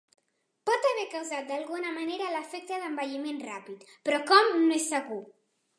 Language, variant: Catalan, Central